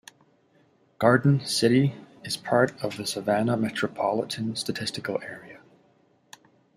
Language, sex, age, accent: English, male, 19-29, United States English